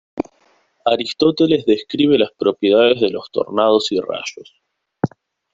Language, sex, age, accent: Spanish, male, 19-29, Rioplatense: Argentina, Uruguay, este de Bolivia, Paraguay